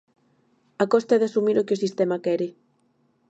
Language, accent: Galician, Oriental (común en zona oriental)